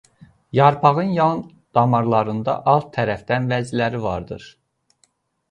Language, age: Azerbaijani, 30-39